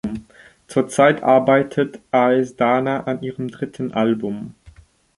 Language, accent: German, Deutschland Deutsch